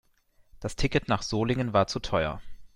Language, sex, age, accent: German, male, 19-29, Deutschland Deutsch